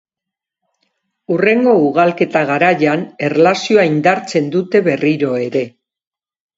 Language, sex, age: Basque, female, 60-69